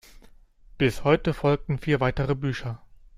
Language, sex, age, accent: German, male, 30-39, Deutschland Deutsch